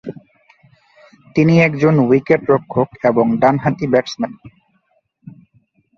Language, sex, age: Bengali, male, 19-29